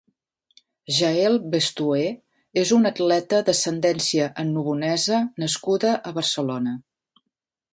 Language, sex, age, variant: Catalan, female, 50-59, Central